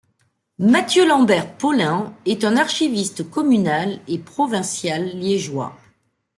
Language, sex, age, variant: French, female, 40-49, Français de métropole